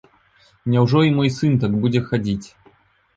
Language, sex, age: Belarusian, male, 19-29